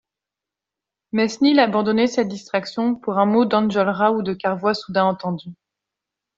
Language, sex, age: French, female, 19-29